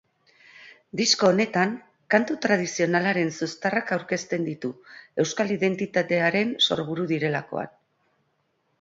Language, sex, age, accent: Basque, female, 40-49, Erdialdekoa edo Nafarra (Gipuzkoa, Nafarroa)